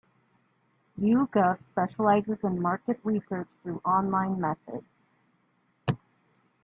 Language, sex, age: English, female, 19-29